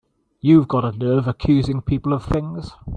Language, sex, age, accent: English, male, 60-69, Welsh English